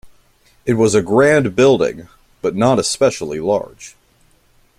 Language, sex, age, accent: English, male, 30-39, United States English